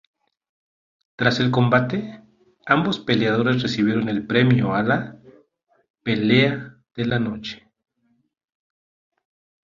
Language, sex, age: Spanish, male, 40-49